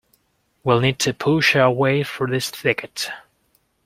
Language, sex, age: English, male, 19-29